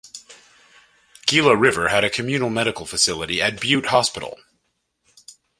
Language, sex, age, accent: English, male, 30-39, United States English